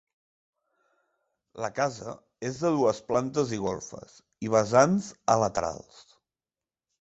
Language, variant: Catalan, Central